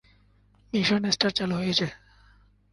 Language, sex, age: Bengali, male, 19-29